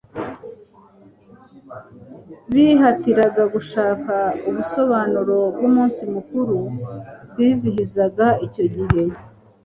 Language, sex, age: Kinyarwanda, female, 40-49